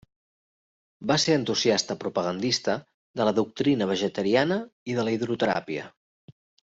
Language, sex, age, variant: Catalan, male, 30-39, Central